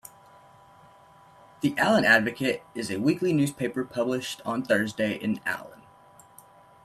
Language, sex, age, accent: English, male, 19-29, Irish English